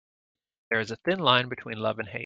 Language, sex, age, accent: English, male, 40-49, United States English